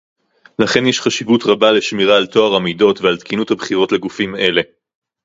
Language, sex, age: Hebrew, male, 19-29